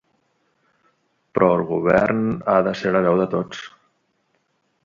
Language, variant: Catalan, Central